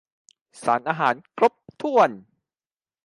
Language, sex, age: Thai, male, 19-29